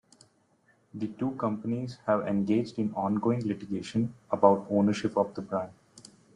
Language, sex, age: English, male, 19-29